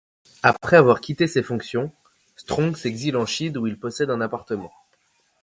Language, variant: French, Français de métropole